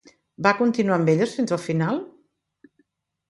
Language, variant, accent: Catalan, Central, central